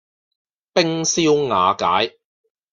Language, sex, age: Cantonese, male, 40-49